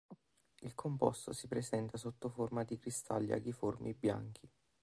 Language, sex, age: Italian, male, 19-29